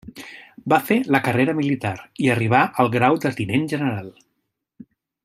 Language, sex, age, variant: Catalan, male, 40-49, Central